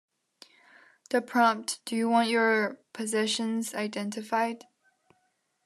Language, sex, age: English, female, under 19